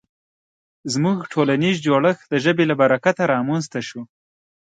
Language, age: Pashto, 19-29